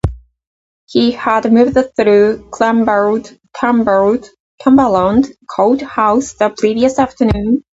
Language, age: English, 40-49